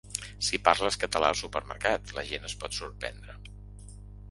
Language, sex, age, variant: Catalan, male, 50-59, Central